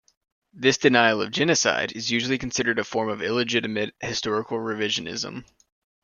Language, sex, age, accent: English, male, 19-29, United States English